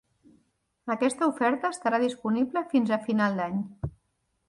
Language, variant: Catalan, Central